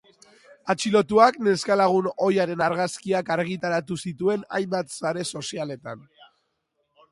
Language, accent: Basque, Mendebalekoa (Araba, Bizkaia, Gipuzkoako mendebaleko herri batzuk)